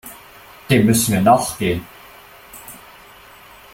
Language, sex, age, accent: German, male, 19-29, Deutschland Deutsch